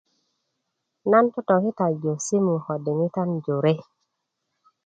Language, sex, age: Kuku, female, 19-29